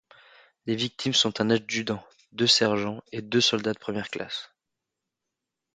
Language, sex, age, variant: French, male, 30-39, Français de métropole